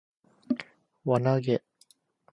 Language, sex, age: Japanese, male, 19-29